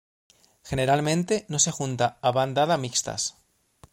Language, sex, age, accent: Spanish, male, 30-39, España: Centro-Sur peninsular (Madrid, Toledo, Castilla-La Mancha)